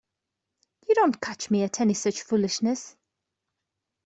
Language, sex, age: English, female, 19-29